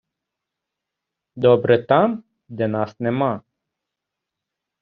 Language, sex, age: Ukrainian, male, 19-29